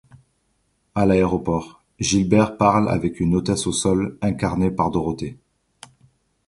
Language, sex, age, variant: French, male, 40-49, Français de métropole